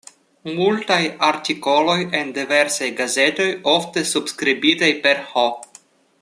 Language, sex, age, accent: Esperanto, male, 19-29, Internacia